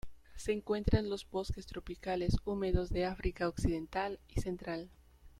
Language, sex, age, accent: Spanish, female, under 19, Andino-Pacífico: Colombia, Perú, Ecuador, oeste de Bolivia y Venezuela andina